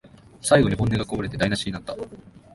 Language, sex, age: Japanese, male, 19-29